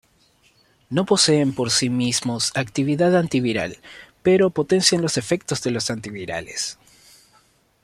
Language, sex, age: Spanish, male, 19-29